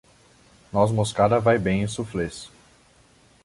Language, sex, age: Portuguese, male, 19-29